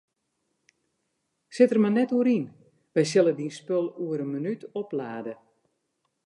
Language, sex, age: Western Frisian, female, 60-69